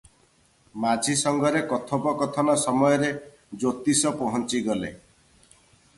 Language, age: Odia, 30-39